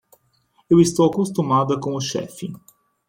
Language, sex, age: Portuguese, male, 19-29